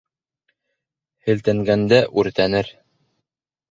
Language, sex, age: Bashkir, male, 30-39